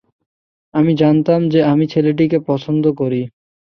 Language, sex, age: Bengali, male, 19-29